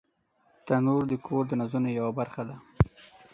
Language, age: Pashto, 19-29